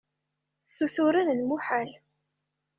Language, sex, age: Kabyle, female, 30-39